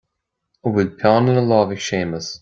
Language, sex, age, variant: Irish, male, 30-39, Gaeilge Chonnacht